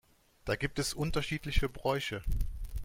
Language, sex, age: German, male, 30-39